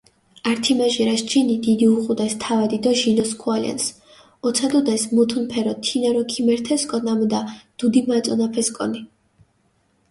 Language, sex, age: Mingrelian, female, 19-29